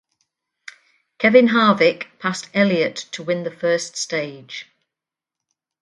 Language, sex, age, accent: English, female, 60-69, England English